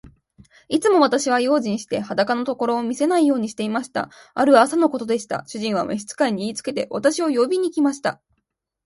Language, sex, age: Japanese, female, 19-29